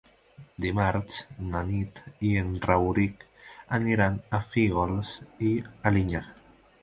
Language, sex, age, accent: Catalan, male, 19-29, valencià